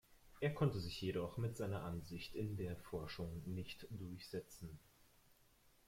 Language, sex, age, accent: German, male, 19-29, Deutschland Deutsch